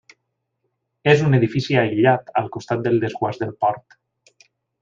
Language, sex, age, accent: Catalan, male, 40-49, valencià